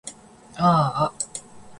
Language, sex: Japanese, female